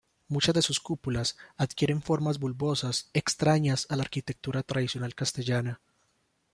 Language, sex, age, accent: Spanish, male, 19-29, Andino-Pacífico: Colombia, Perú, Ecuador, oeste de Bolivia y Venezuela andina